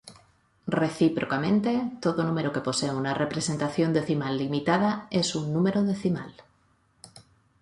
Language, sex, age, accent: Spanish, female, 40-49, España: Norte peninsular (Asturias, Castilla y León, Cantabria, País Vasco, Navarra, Aragón, La Rioja, Guadalajara, Cuenca)